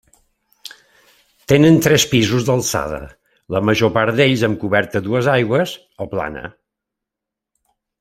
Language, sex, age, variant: Catalan, male, 70-79, Septentrional